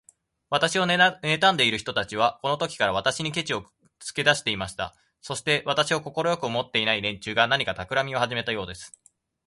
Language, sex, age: Japanese, male, 19-29